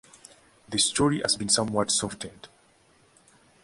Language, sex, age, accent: English, male, 19-29, United States English